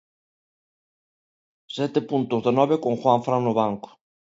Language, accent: Galician, Neofalante